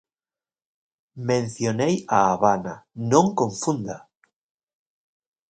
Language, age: Galician, 40-49